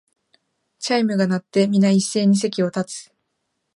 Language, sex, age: Japanese, female, 19-29